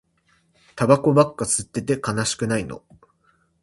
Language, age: Japanese, 19-29